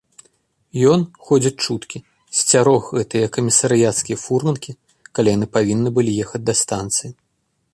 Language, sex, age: Belarusian, male, 30-39